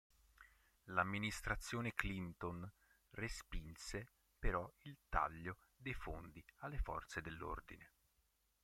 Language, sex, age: Italian, male, 30-39